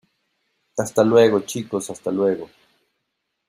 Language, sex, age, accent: Spanish, male, 50-59, México